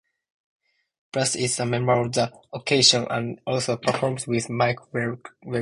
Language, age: English, 19-29